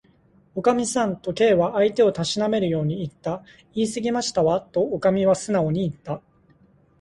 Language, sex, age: Japanese, male, 30-39